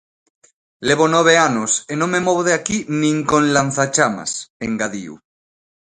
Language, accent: Galician, Normativo (estándar)